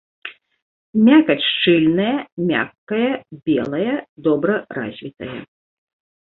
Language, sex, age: Belarusian, female, 40-49